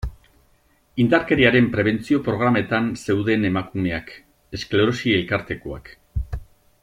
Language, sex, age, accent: Basque, male, 50-59, Mendebalekoa (Araba, Bizkaia, Gipuzkoako mendebaleko herri batzuk)